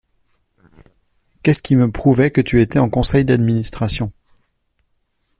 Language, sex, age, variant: French, male, 30-39, Français de métropole